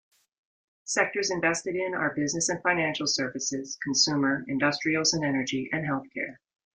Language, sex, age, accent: English, female, 50-59, United States English